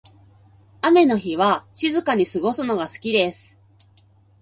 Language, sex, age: Japanese, female, 30-39